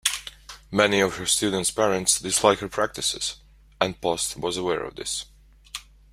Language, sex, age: English, male, 19-29